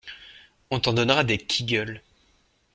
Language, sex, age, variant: French, male, 19-29, Français de métropole